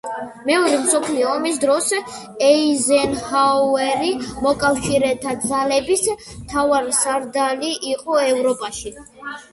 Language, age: Georgian, 30-39